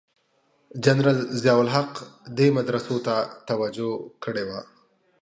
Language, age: Pashto, 30-39